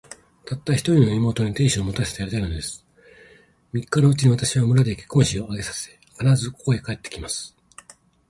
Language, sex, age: Japanese, male, 50-59